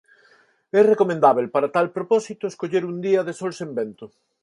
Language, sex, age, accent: Galician, male, 50-59, Neofalante